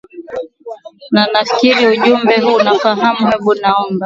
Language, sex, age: Swahili, female, 19-29